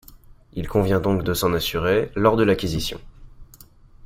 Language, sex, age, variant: French, male, under 19, Français de métropole